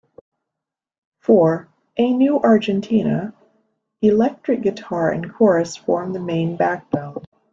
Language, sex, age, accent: English, female, 50-59, United States English